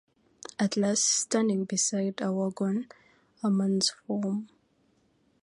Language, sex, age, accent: English, female, 19-29, Southern African (South Africa, Zimbabwe, Namibia)